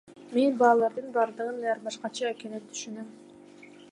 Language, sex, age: Kyrgyz, female, under 19